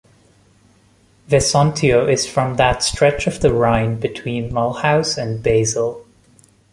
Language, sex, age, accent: English, male, 30-39, India and South Asia (India, Pakistan, Sri Lanka)